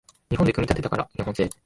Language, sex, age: Japanese, male, 19-29